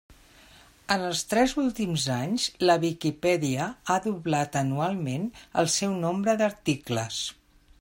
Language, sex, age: Catalan, female, 60-69